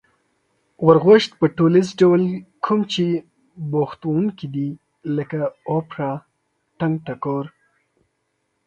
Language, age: Pashto, 30-39